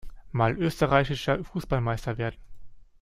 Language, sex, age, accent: German, male, 30-39, Deutschland Deutsch